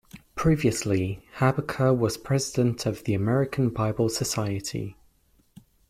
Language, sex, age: English, male, 19-29